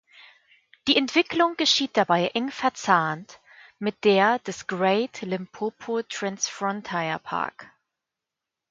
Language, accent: German, Deutschland Deutsch